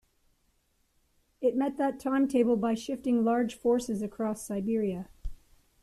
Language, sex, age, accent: English, female, 50-59, Canadian English